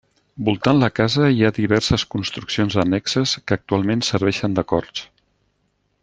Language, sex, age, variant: Catalan, male, 60-69, Central